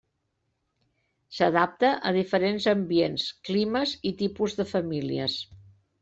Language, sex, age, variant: Catalan, female, 60-69, Central